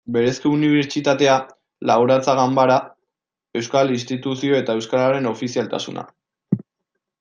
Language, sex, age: Basque, male, 19-29